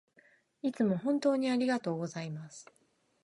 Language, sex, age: Japanese, female, 50-59